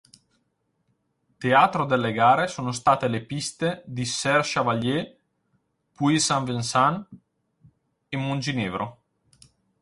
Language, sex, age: Italian, male, 30-39